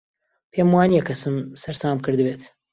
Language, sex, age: Central Kurdish, male, 19-29